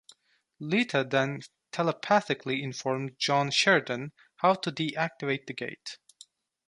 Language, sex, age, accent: English, male, 19-29, United States English